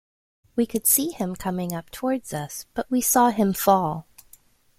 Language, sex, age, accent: English, female, 19-29, United States English